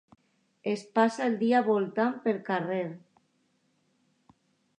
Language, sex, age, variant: Catalan, female, under 19, Alacantí